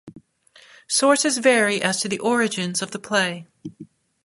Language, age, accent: English, 40-49, United States English